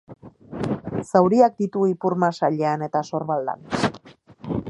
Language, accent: Basque, Erdialdekoa edo Nafarra (Gipuzkoa, Nafarroa)